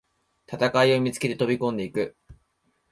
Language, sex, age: Japanese, male, 19-29